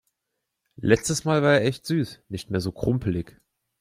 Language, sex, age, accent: German, male, 19-29, Deutschland Deutsch